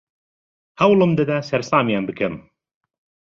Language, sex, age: Central Kurdish, male, 50-59